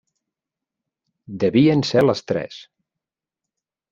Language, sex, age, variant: Catalan, male, 40-49, Central